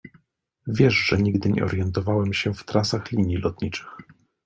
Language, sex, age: Polish, male, 30-39